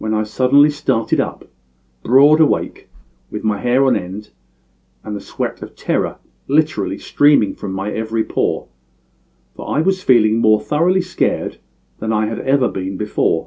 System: none